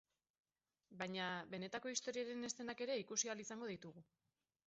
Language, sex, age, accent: Basque, female, 30-39, Mendebalekoa (Araba, Bizkaia, Gipuzkoako mendebaleko herri batzuk)